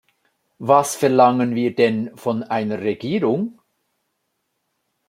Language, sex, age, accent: German, male, 50-59, Schweizerdeutsch